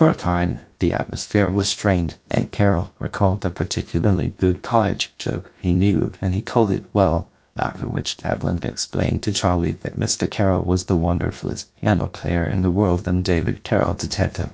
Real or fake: fake